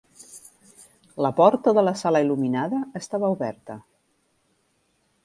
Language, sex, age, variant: Catalan, female, 40-49, Central